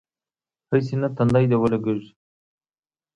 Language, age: Pashto, 40-49